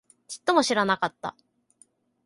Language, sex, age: Japanese, male, 19-29